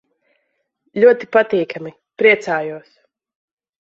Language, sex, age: Latvian, female, 19-29